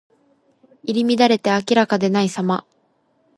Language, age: Japanese, under 19